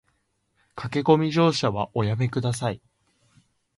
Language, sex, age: Japanese, male, 19-29